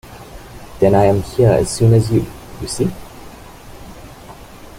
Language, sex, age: English, male, 19-29